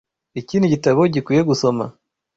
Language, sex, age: Kinyarwanda, male, 19-29